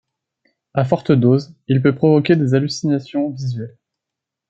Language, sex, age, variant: French, male, 19-29, Français de métropole